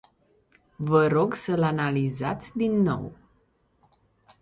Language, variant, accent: Romanian, Romanian-Romania, Muntenesc